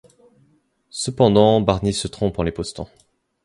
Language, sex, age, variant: French, male, 19-29, Français de métropole